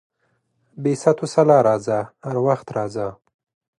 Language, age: Pashto, 30-39